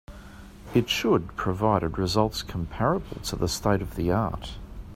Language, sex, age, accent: English, male, 50-59, Australian English